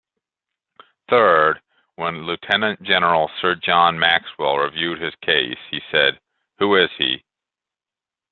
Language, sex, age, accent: English, male, 30-39, Canadian English